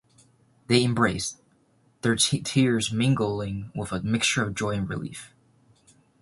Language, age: English, under 19